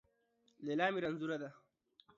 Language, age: Pashto, 19-29